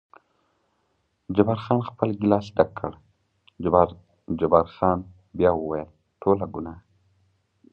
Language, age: Pashto, 19-29